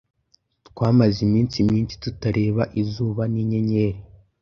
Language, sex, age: Kinyarwanda, male, under 19